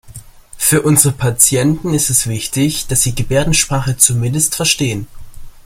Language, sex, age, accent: German, male, under 19, Deutschland Deutsch